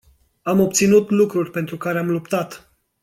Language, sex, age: Romanian, male, 30-39